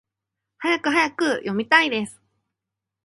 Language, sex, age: Japanese, female, 19-29